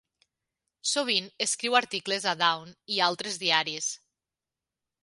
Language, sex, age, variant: Catalan, female, 40-49, Nord-Occidental